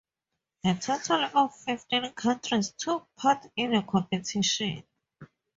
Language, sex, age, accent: English, female, 19-29, Southern African (South Africa, Zimbabwe, Namibia)